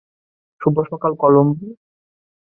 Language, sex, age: Bengali, male, 19-29